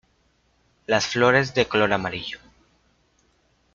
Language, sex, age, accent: Spanish, male, 30-39, México